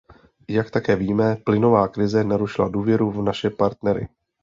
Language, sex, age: Czech, male, 30-39